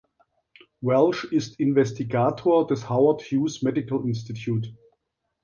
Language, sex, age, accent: German, male, 50-59, Deutschland Deutsch; Süddeutsch